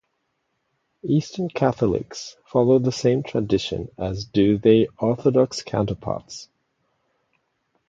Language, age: English, 40-49